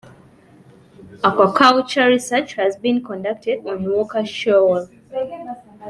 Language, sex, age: English, female, 19-29